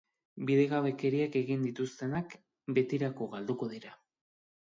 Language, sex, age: Basque, male, 30-39